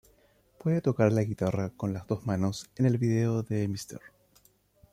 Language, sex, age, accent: Spanish, male, 40-49, Chileno: Chile, Cuyo